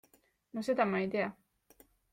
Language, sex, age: Estonian, female, 19-29